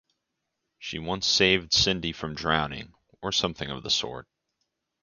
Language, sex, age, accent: English, male, 19-29, United States English